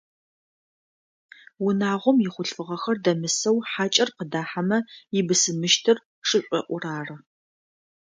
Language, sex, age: Adyghe, female, 30-39